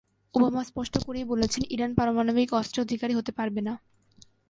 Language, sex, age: Bengali, female, 19-29